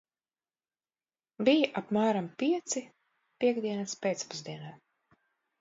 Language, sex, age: Latvian, female, 50-59